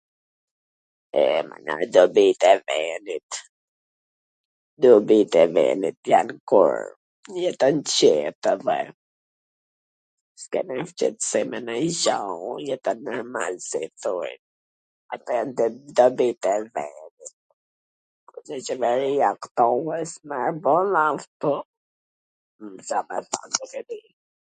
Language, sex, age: Gheg Albanian, female, 50-59